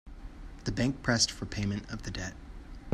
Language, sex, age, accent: English, male, 30-39, United States English